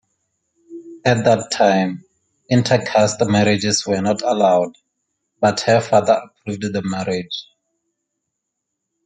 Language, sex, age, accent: English, male, 19-29, Southern African (South Africa, Zimbabwe, Namibia)